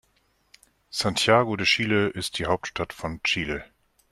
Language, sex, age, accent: German, male, 50-59, Deutschland Deutsch